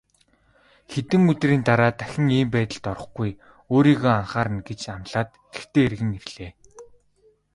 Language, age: Mongolian, 19-29